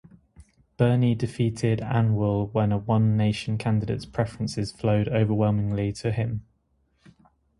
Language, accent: English, England English